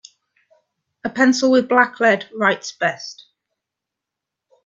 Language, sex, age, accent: English, female, 19-29, Welsh English